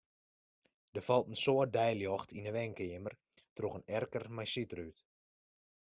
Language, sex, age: Western Frisian, male, 19-29